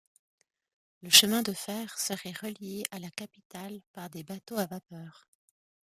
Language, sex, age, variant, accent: French, female, 30-39, Français d'Europe, Français de Suisse